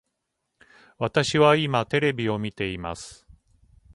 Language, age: Japanese, 50-59